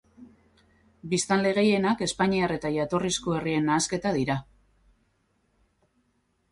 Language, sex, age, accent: Basque, female, 40-49, Mendebalekoa (Araba, Bizkaia, Gipuzkoako mendebaleko herri batzuk)